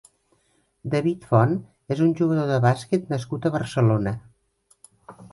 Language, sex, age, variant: Catalan, female, 50-59, Central